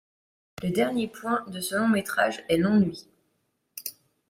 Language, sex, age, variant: French, female, 30-39, Français de métropole